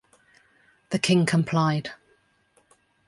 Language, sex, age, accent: English, female, 30-39, England English